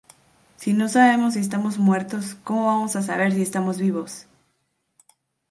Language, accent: Spanish, México